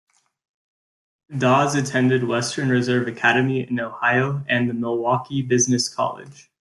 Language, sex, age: English, male, 19-29